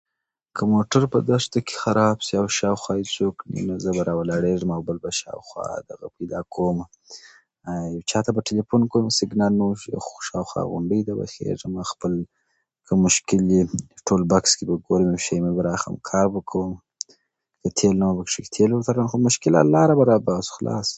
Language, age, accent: Pashto, 19-29, معیاري پښتو